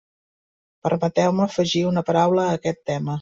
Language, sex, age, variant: Catalan, female, 60-69, Central